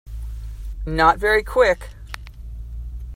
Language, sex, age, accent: English, female, 60-69, United States English